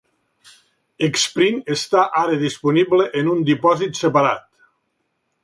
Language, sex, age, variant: Catalan, male, 70-79, Nord-Occidental